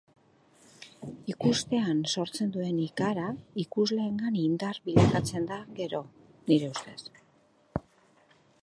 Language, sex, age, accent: Basque, female, 60-69, Mendebalekoa (Araba, Bizkaia, Gipuzkoako mendebaleko herri batzuk)